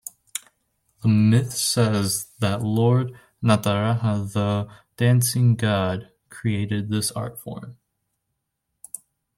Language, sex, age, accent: English, male, under 19, United States English